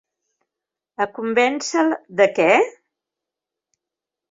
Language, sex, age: Catalan, female, 60-69